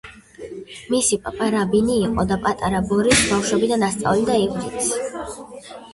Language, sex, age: Georgian, female, under 19